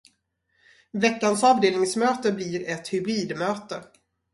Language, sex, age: Swedish, female, 40-49